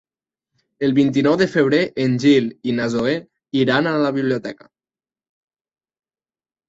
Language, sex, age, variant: Catalan, male, 19-29, Nord-Occidental